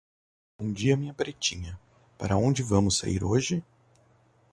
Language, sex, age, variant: Portuguese, male, 30-39, Portuguese (Brasil)